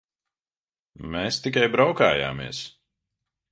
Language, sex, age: Latvian, male, 30-39